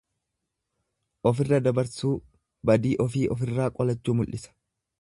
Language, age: Oromo, 30-39